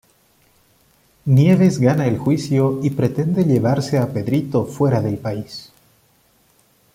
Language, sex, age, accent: Spanish, male, 30-39, Andino-Pacífico: Colombia, Perú, Ecuador, oeste de Bolivia y Venezuela andina